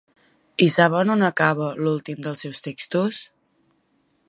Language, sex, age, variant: Catalan, female, 19-29, Central